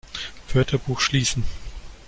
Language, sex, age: German, male, 19-29